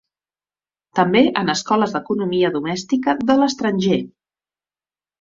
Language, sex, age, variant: Catalan, female, 50-59, Central